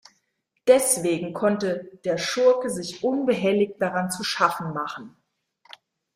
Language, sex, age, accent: German, female, 40-49, Deutschland Deutsch